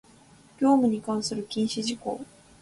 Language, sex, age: Japanese, female, 19-29